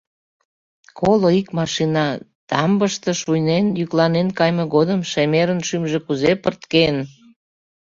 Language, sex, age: Mari, female, 40-49